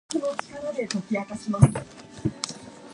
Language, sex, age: English, female, 19-29